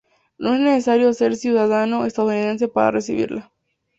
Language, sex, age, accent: Spanish, female, under 19, México